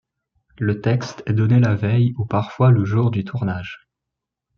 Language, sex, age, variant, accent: French, male, 19-29, Français d'Europe, Français de Suisse